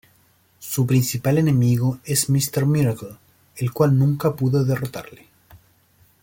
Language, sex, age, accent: Spanish, male, 30-39, Chileno: Chile, Cuyo